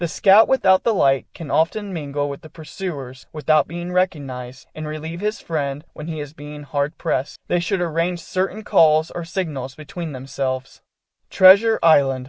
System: none